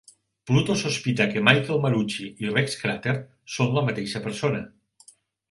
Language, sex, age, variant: Catalan, male, 50-59, Nord-Occidental